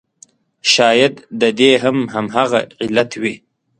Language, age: Pashto, 19-29